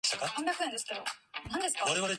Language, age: English, 19-29